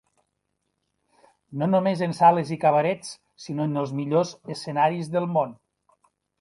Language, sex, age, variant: Catalan, male, 50-59, Nord-Occidental